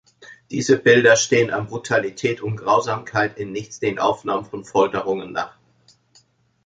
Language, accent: German, Deutschland Deutsch